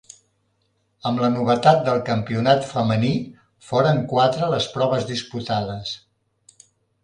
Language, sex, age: Catalan, male, 60-69